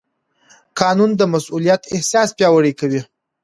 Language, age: Pashto, 30-39